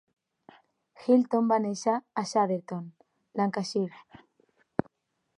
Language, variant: Catalan, Central